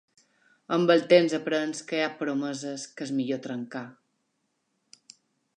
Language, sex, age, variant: Catalan, female, 40-49, Balear